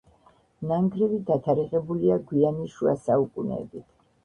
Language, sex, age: Georgian, female, 70-79